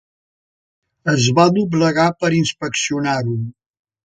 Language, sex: Catalan, male